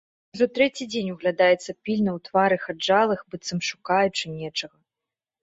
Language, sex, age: Belarusian, female, 30-39